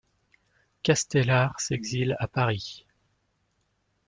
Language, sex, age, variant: French, male, 19-29, Français de métropole